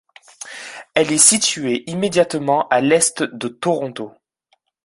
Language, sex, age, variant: French, male, 19-29, Français de métropole